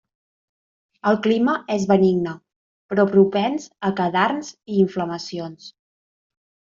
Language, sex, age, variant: Catalan, female, 30-39, Central